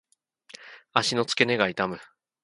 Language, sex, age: Japanese, male, 19-29